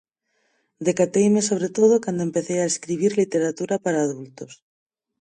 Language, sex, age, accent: Galician, female, 19-29, Normativo (estándar)